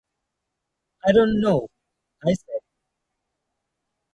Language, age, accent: English, 30-39, United States English; India and South Asia (India, Pakistan, Sri Lanka)